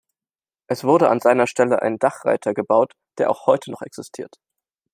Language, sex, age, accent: German, male, 19-29, Deutschland Deutsch